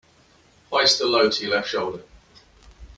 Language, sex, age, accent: English, male, 40-49, England English